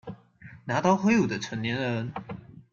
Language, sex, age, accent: Chinese, male, 19-29, 出生地：高雄市